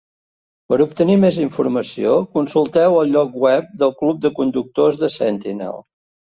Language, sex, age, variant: Catalan, male, 60-69, Central